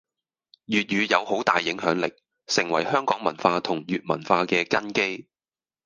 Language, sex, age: Cantonese, male, 30-39